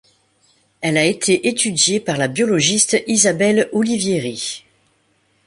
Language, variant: French, Français de métropole